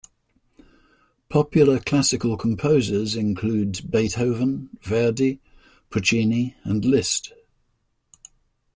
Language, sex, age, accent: English, male, 70-79, England English